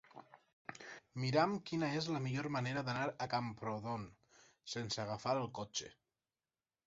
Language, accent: Catalan, valencià